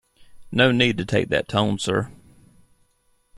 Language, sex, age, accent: English, male, 40-49, United States English